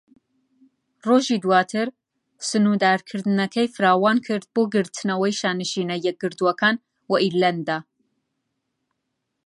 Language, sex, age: Central Kurdish, female, 30-39